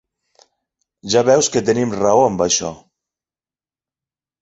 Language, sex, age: Catalan, male, 40-49